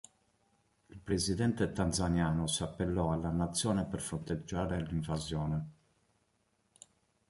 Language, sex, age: Italian, male, 30-39